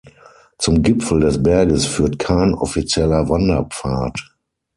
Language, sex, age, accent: German, male, 40-49, Deutschland Deutsch